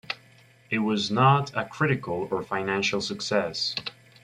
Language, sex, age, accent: English, male, 19-29, United States English